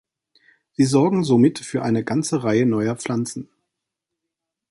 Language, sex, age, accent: German, male, 40-49, Deutschland Deutsch